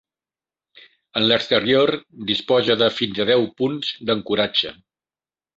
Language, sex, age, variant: Catalan, male, 60-69, Central